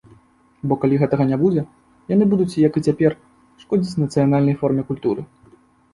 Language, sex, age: Belarusian, male, 19-29